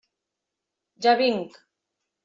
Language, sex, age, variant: Catalan, female, 50-59, Central